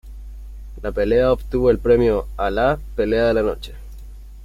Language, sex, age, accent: Spanish, male, under 19, Chileno: Chile, Cuyo